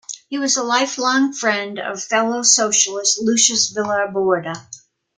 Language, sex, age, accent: English, female, 70-79, United States English